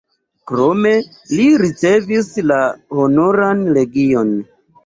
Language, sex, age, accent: Esperanto, male, 30-39, Internacia